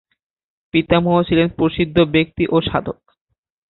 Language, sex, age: Bengali, male, under 19